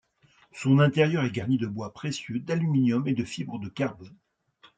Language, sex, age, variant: French, male, 50-59, Français de métropole